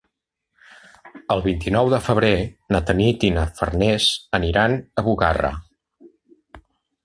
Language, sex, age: Catalan, male, 50-59